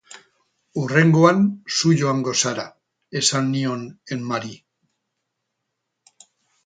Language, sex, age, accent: Basque, male, 60-69, Erdialdekoa edo Nafarra (Gipuzkoa, Nafarroa)